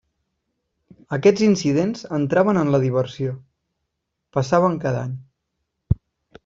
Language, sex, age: Catalan, male, under 19